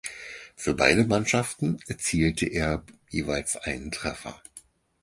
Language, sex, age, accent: German, male, 50-59, Deutschland Deutsch